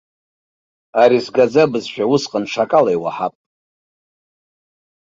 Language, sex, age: Abkhazian, male, 50-59